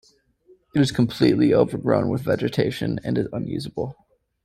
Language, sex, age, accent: English, male, 30-39, United States English